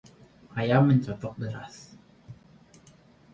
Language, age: Indonesian, 19-29